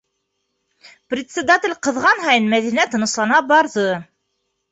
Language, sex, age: Bashkir, female, 30-39